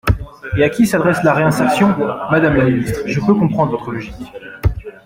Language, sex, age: French, male, 19-29